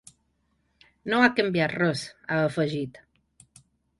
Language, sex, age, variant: Catalan, female, 40-49, Balear